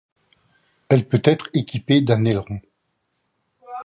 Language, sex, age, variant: French, male, 50-59, Français de métropole